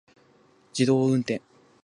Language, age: Japanese, 19-29